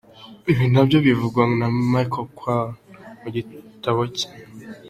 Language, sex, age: Kinyarwanda, male, 19-29